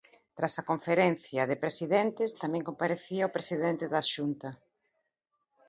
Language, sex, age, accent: Galician, female, 50-59, Normativo (estándar)